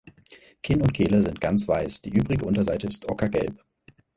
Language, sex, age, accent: German, male, 30-39, Deutschland Deutsch